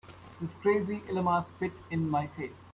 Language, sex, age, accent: English, male, 19-29, India and South Asia (India, Pakistan, Sri Lanka)